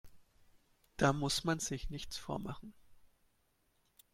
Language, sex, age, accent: German, male, 19-29, Deutschland Deutsch